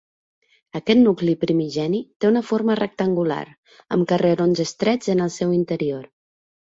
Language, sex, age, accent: Catalan, female, 19-29, central; nord-occidental